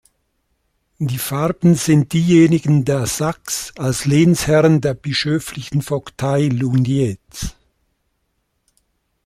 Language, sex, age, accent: German, male, 70-79, Schweizerdeutsch